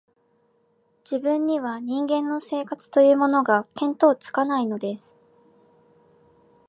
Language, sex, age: Japanese, female, 19-29